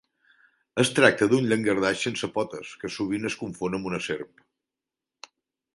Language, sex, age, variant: Catalan, male, 50-59, Central